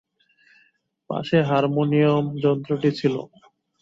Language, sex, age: Bengali, male, 19-29